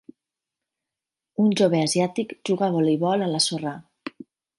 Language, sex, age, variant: Catalan, female, 40-49, Nord-Occidental